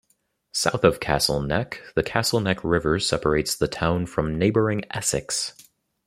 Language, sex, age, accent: English, male, 19-29, United States English